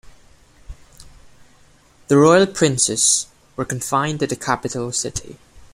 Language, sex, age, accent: English, male, 19-29, Filipino